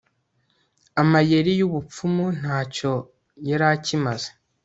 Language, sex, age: Kinyarwanda, male, under 19